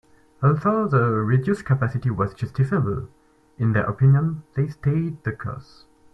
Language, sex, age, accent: English, male, 19-29, french accent